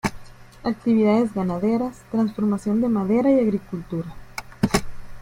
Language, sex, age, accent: Spanish, female, 19-29, México